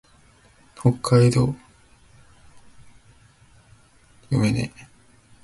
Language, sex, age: Japanese, male, 19-29